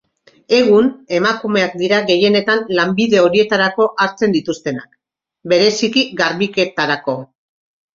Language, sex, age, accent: Basque, female, 50-59, Mendebalekoa (Araba, Bizkaia, Gipuzkoako mendebaleko herri batzuk)